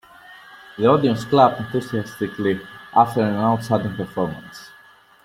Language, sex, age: English, male, 19-29